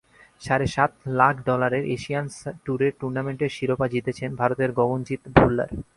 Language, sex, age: Bengali, male, 19-29